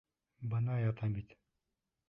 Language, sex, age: Bashkir, male, 19-29